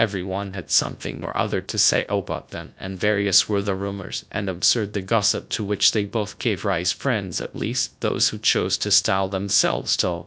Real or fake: fake